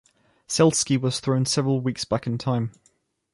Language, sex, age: English, male, 19-29